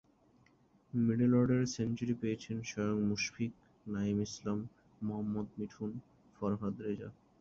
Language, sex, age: Bengali, male, 19-29